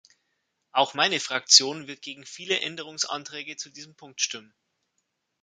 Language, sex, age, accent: German, male, 30-39, Deutschland Deutsch